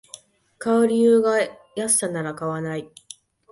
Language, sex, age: Japanese, female, 19-29